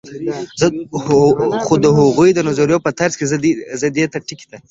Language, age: Pashto, 19-29